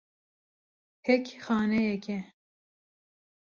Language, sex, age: Kurdish, female, 19-29